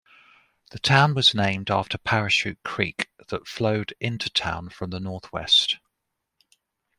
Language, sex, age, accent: English, male, 50-59, England English